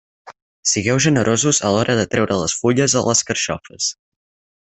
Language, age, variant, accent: Catalan, 19-29, Central, central